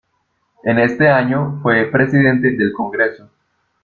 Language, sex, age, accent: Spanish, male, 19-29, Andino-Pacífico: Colombia, Perú, Ecuador, oeste de Bolivia y Venezuela andina